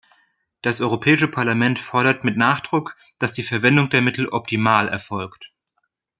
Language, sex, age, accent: German, male, 30-39, Deutschland Deutsch